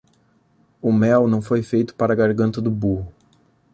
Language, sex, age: Portuguese, male, 19-29